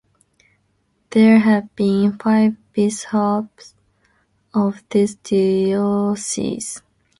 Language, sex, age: English, female, under 19